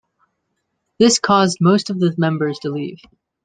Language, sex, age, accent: English, male, 19-29, United States English